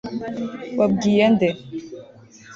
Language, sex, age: Kinyarwanda, female, 19-29